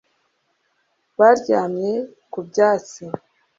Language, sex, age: Kinyarwanda, female, 30-39